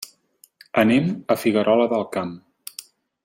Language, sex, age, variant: Catalan, male, 40-49, Central